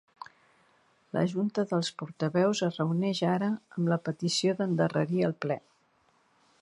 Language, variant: Catalan, Central